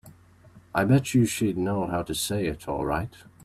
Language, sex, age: English, male, 19-29